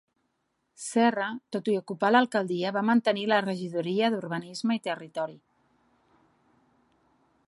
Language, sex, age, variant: Catalan, female, 50-59, Central